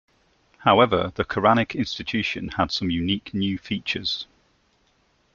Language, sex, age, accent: English, male, 40-49, England English